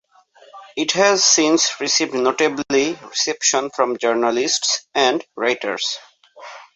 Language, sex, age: English, male, 19-29